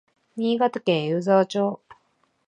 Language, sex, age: Japanese, female, 40-49